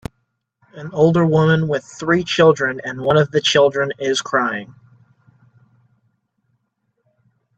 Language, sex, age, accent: English, male, 19-29, United States English